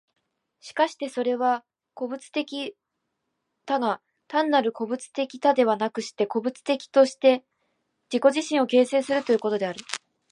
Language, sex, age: Japanese, female, 19-29